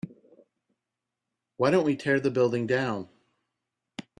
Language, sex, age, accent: English, male, 40-49, United States English